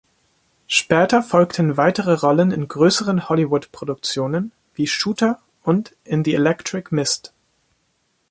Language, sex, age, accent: German, male, 19-29, Deutschland Deutsch